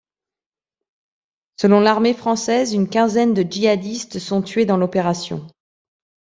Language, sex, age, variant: French, female, 40-49, Français de métropole